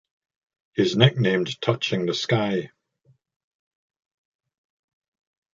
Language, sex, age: English, male, 60-69